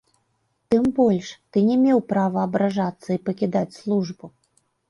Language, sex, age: Belarusian, female, 40-49